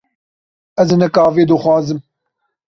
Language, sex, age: Kurdish, male, 19-29